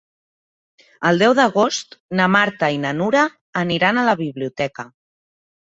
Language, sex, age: Catalan, female, 30-39